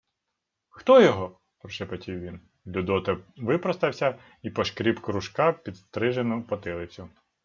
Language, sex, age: Ukrainian, male, 30-39